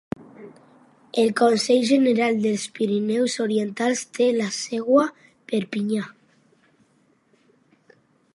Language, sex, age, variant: Catalan, male, 40-49, Central